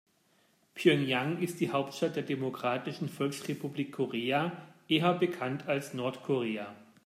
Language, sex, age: German, male, 40-49